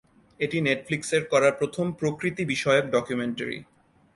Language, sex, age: Bengali, male, 19-29